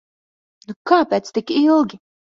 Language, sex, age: Latvian, female, 30-39